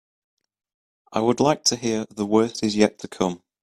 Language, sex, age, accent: English, male, 19-29, England English